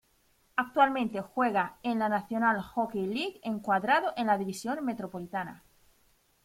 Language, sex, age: Spanish, female, 30-39